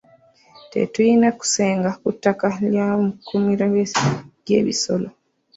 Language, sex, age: Ganda, female, 30-39